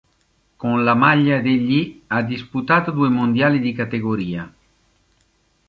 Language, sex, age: Italian, male, 50-59